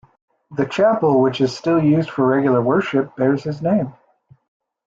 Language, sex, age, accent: English, male, under 19, United States English